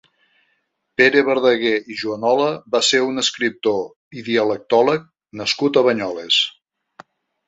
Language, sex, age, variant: Catalan, male, 50-59, Nord-Occidental